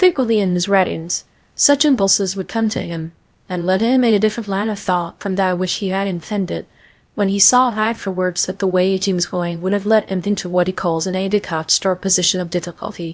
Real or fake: fake